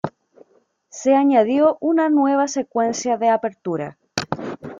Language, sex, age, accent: Spanish, female, 30-39, Chileno: Chile, Cuyo